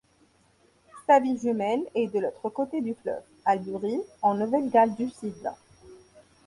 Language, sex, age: French, female, 19-29